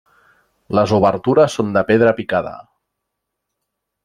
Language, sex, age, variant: Catalan, male, 40-49, Central